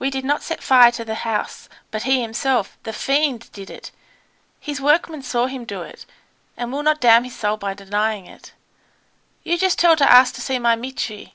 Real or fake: real